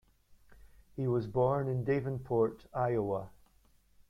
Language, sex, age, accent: English, male, 40-49, Scottish English